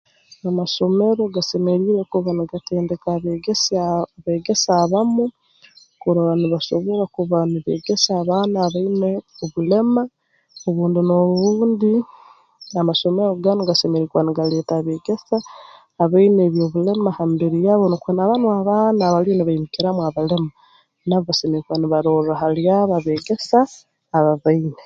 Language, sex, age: Tooro, female, 19-29